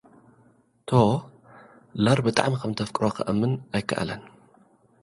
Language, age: Tigrinya, 40-49